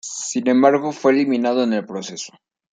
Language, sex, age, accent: Spanish, male, under 19, México